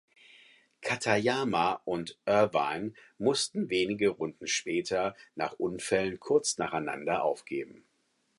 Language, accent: German, Deutschland Deutsch